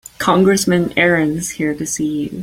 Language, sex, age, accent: English, female, 19-29, Canadian English